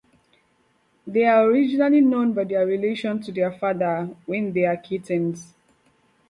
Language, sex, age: English, female, 19-29